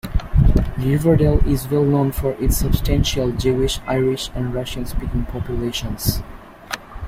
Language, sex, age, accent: English, male, under 19, United States English